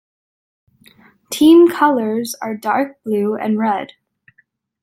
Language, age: English, 19-29